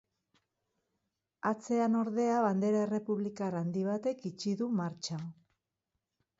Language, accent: Basque, Mendebalekoa (Araba, Bizkaia, Gipuzkoako mendebaleko herri batzuk)